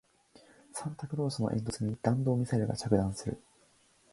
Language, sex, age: Japanese, male, under 19